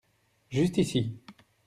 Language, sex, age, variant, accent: French, male, 30-39, Français d'Europe, Français de Belgique